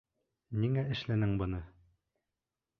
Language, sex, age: Bashkir, male, 19-29